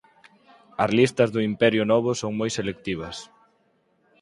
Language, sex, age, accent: Galician, male, 19-29, Atlántico (seseo e gheada)